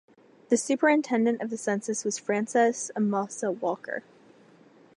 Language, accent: English, United States English